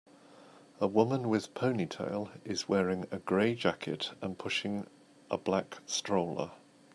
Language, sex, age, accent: English, male, 50-59, England English